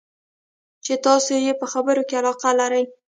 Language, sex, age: Pashto, female, 19-29